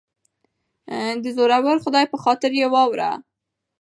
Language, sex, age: Pashto, female, under 19